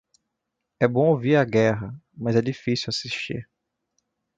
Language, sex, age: Portuguese, male, 19-29